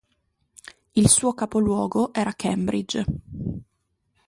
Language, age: Italian, 19-29